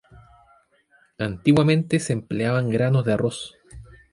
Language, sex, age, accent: Spanish, male, 30-39, Chileno: Chile, Cuyo